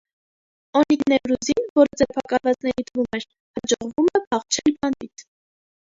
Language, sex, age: Armenian, female, 19-29